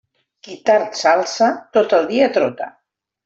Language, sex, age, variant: Catalan, female, 50-59, Central